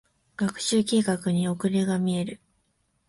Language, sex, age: Japanese, female, 19-29